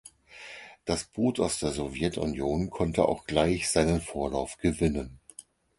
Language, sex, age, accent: German, male, 50-59, Deutschland Deutsch